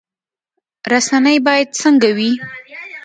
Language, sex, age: Pashto, female, under 19